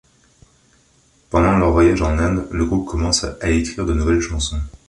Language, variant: French, Français de métropole